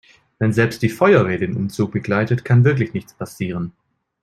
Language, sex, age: German, male, 19-29